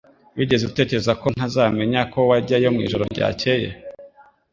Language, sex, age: Kinyarwanda, female, 19-29